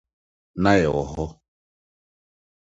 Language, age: Akan, 60-69